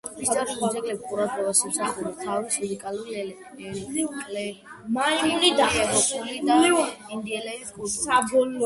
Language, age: Georgian, 19-29